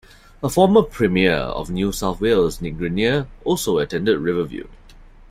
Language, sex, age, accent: English, male, 30-39, Singaporean English